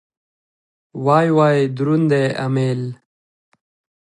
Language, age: Pashto, 19-29